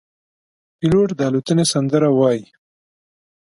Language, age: Pashto, 19-29